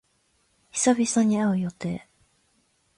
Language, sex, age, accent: Japanese, female, 19-29, 標準